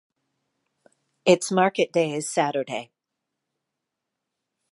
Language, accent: English, United States English